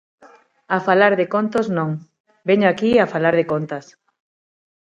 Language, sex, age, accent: Galician, female, 30-39, Normativo (estándar); Neofalante